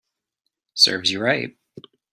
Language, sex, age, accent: English, male, 30-39, United States English